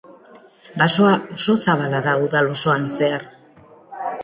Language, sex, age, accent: Basque, female, 19-29, Mendebalekoa (Araba, Bizkaia, Gipuzkoako mendebaleko herri batzuk)